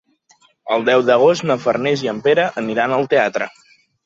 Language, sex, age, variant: Catalan, male, 19-29, Nord-Occidental